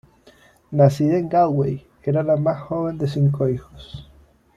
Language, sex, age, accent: Spanish, male, 30-39, Caribe: Cuba, Venezuela, Puerto Rico, República Dominicana, Panamá, Colombia caribeña, México caribeño, Costa del golfo de México